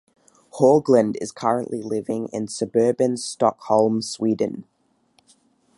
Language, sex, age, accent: English, male, under 19, Australian English